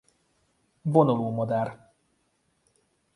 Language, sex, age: Hungarian, male, 30-39